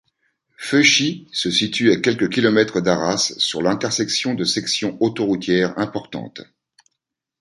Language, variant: French, Français de métropole